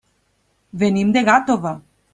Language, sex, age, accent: Catalan, female, 30-39, valencià